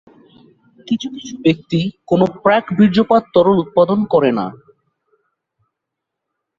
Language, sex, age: Bengali, male, 30-39